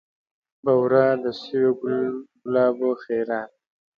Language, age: Pashto, 30-39